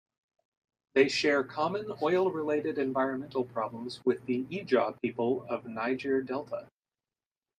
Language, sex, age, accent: English, male, 30-39, United States English